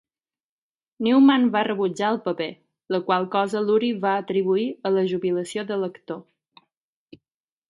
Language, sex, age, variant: Catalan, female, 19-29, Balear